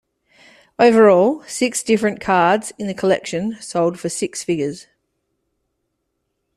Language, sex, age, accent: English, female, 30-39, Australian English